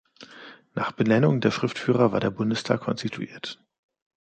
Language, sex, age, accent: German, male, 30-39, Deutschland Deutsch